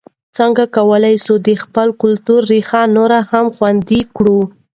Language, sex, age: Pashto, female, 19-29